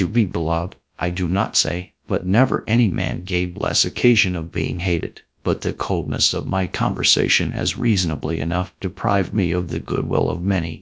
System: TTS, GradTTS